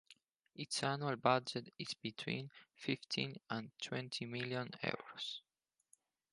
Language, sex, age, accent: English, male, 19-29, United States English